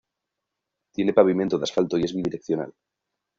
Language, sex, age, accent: Spanish, male, 30-39, España: Norte peninsular (Asturias, Castilla y León, Cantabria, País Vasco, Navarra, Aragón, La Rioja, Guadalajara, Cuenca)